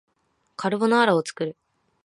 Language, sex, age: Japanese, female, 19-29